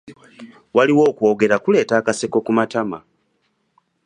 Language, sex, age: Ganda, male, 19-29